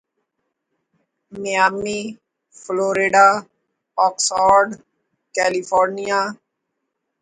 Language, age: Urdu, 40-49